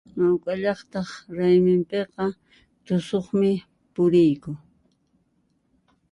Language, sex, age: Puno Quechua, female, 60-69